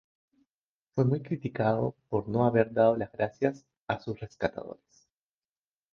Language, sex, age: Spanish, male, 30-39